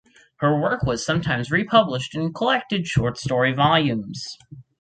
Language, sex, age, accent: English, male, under 19, United States English